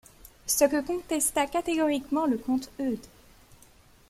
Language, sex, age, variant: French, female, 19-29, Français de métropole